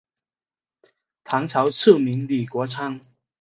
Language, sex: Chinese, male